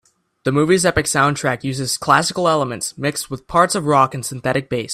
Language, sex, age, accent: English, male, under 19, United States English